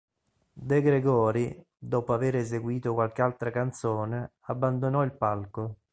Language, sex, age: Italian, male, 30-39